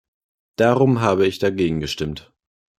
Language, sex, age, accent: German, male, 19-29, Deutschland Deutsch